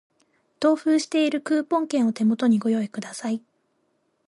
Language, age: Japanese, 19-29